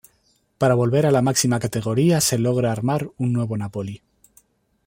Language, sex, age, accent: Spanish, male, 19-29, España: Centro-Sur peninsular (Madrid, Toledo, Castilla-La Mancha)